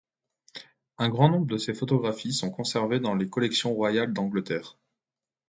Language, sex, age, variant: French, male, 19-29, Français de métropole